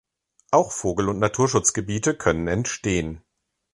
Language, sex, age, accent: German, male, 40-49, Deutschland Deutsch